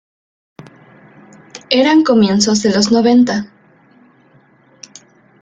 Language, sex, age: Spanish, female, 19-29